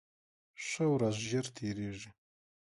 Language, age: Pashto, 40-49